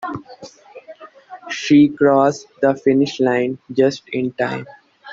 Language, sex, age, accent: English, male, 19-29, India and South Asia (India, Pakistan, Sri Lanka)